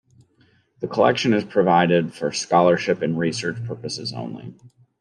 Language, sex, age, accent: English, male, 30-39, United States English